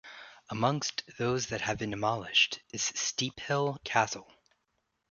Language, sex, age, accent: English, male, 19-29, United States English